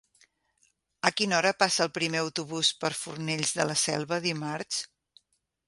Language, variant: Catalan, Central